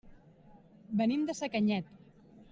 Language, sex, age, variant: Catalan, female, 30-39, Central